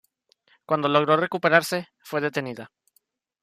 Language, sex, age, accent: Spanish, male, under 19, México